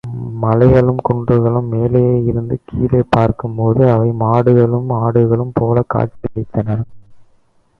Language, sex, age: Tamil, male, 19-29